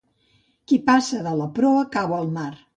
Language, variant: Catalan, Central